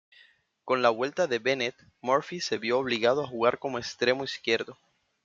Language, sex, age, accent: Spanish, male, 19-29, Caribe: Cuba, Venezuela, Puerto Rico, República Dominicana, Panamá, Colombia caribeña, México caribeño, Costa del golfo de México